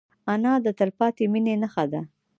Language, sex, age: Pashto, female, 19-29